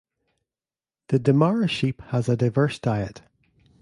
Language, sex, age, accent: English, male, 40-49, Northern Irish